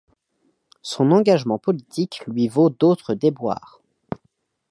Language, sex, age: French, male, under 19